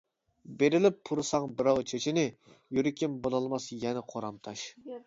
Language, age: Uyghur, 19-29